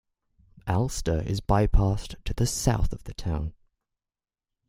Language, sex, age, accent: English, male, 19-29, England English